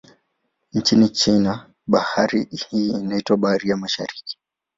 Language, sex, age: Swahili, male, 19-29